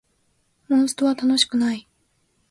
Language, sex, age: Japanese, female, under 19